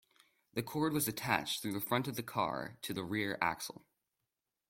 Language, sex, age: English, male, under 19